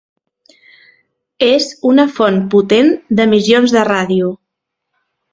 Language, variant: Catalan, Central